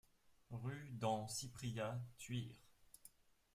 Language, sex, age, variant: French, male, 30-39, Français de métropole